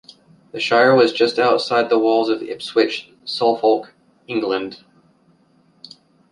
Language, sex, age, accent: English, male, 30-39, United States English